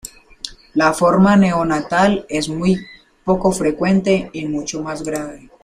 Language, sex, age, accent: Spanish, male, under 19, Andino-Pacífico: Colombia, Perú, Ecuador, oeste de Bolivia y Venezuela andina